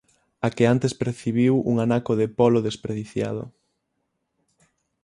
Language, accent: Galician, Oriental (común en zona oriental); Normativo (estándar)